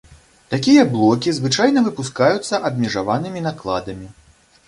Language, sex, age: Belarusian, male, 30-39